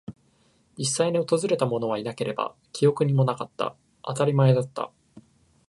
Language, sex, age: Japanese, male, 19-29